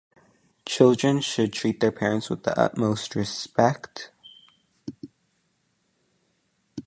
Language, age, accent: English, under 19, United States English